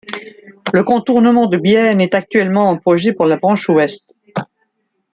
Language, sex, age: French, female, 50-59